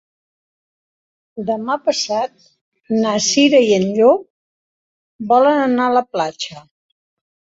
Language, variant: Catalan, Central